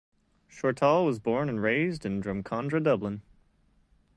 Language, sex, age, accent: English, male, 19-29, United States English